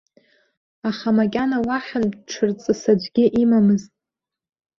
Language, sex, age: Abkhazian, female, 19-29